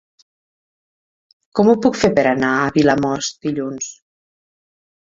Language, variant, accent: Catalan, Nord-Occidental, Tortosí